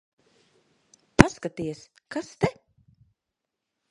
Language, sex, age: Latvian, female, 40-49